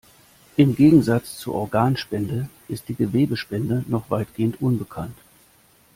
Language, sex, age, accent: German, male, 30-39, Deutschland Deutsch